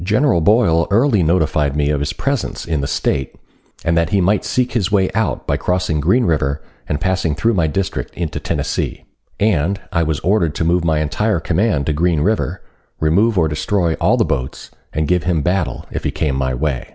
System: none